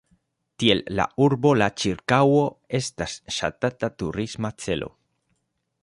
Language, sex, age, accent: Esperanto, male, 19-29, Internacia